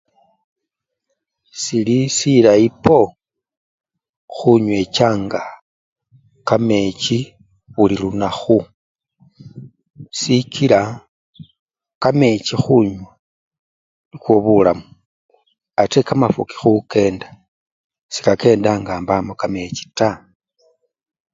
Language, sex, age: Luyia, male, 40-49